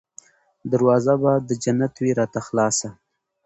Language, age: Pashto, 19-29